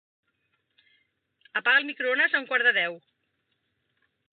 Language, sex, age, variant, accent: Catalan, female, 50-59, Central, central; Oriental